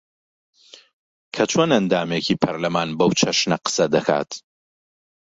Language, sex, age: Central Kurdish, male, 40-49